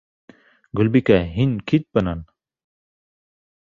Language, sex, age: Bashkir, male, 19-29